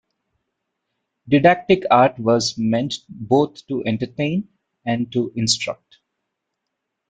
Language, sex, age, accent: English, male, 30-39, India and South Asia (India, Pakistan, Sri Lanka)